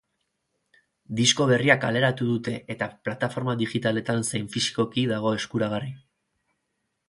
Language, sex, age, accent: Basque, male, 30-39, Erdialdekoa edo Nafarra (Gipuzkoa, Nafarroa)